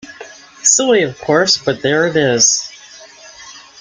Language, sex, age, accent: English, female, 60-69, United States English